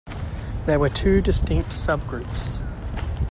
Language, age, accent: English, 30-39, Australian English